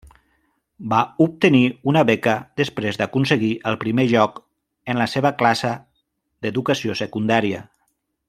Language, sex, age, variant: Catalan, male, 40-49, Central